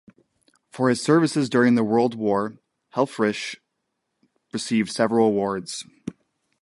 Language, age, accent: English, 19-29, United States English